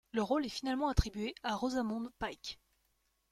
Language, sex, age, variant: French, female, 19-29, Français de métropole